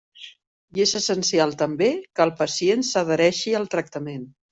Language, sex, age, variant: Catalan, female, 50-59, Central